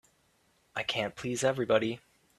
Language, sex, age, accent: English, male, 19-29, United States English